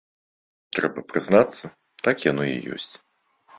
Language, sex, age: Belarusian, male, 40-49